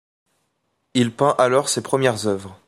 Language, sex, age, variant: French, male, 19-29, Français de métropole